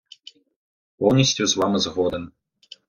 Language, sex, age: Ukrainian, male, 30-39